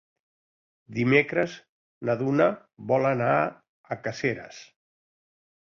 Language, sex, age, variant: Catalan, male, 60-69, Central